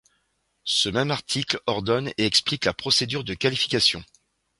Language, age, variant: French, 40-49, Français de métropole